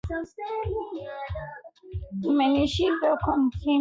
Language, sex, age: Swahili, female, 19-29